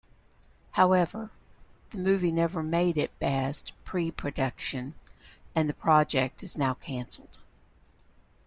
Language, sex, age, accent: English, female, 60-69, United States English